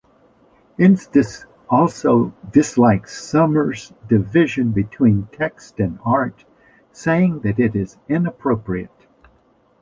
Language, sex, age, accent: English, male, 60-69, United States English